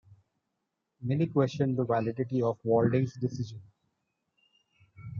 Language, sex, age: English, male, 40-49